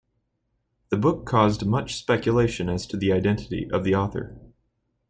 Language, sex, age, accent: English, male, 19-29, United States English